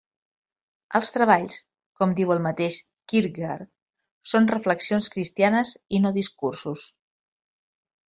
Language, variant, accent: Catalan, Central, central